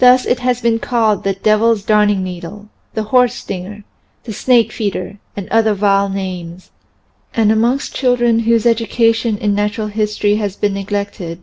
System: none